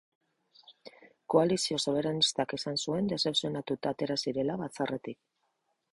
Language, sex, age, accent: Basque, female, 40-49, Mendebalekoa (Araba, Bizkaia, Gipuzkoako mendebaleko herri batzuk)